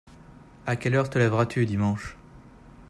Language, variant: French, Français de métropole